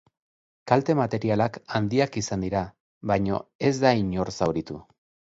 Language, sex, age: Basque, male, 40-49